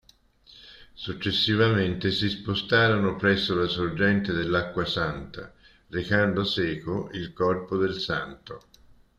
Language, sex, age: Italian, male, 60-69